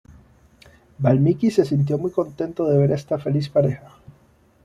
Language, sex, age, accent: Spanish, male, 30-39, Caribe: Cuba, Venezuela, Puerto Rico, República Dominicana, Panamá, Colombia caribeña, México caribeño, Costa del golfo de México